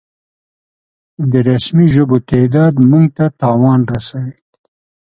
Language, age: Pashto, 70-79